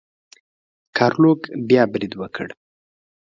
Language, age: Pashto, 19-29